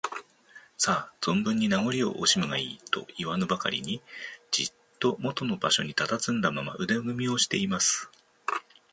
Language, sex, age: Japanese, male, 50-59